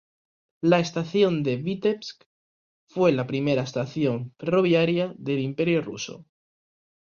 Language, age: Spanish, under 19